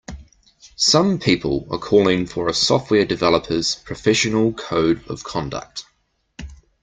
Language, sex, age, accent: English, male, 40-49, New Zealand English